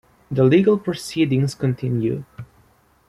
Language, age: English, 19-29